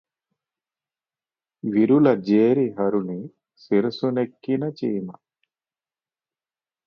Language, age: Telugu, 50-59